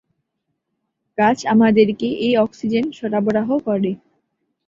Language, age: Bengali, 19-29